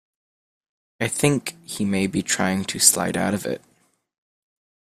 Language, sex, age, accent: English, male, 19-29, United States English